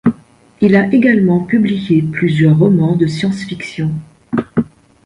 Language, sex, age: French, female, 60-69